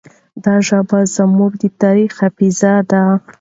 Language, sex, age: Pashto, female, 19-29